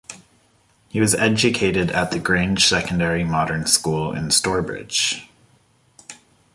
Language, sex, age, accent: English, male, 30-39, United States English